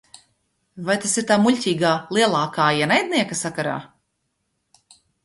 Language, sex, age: Latvian, female, 50-59